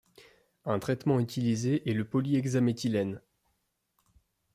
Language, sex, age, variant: French, male, 19-29, Français de métropole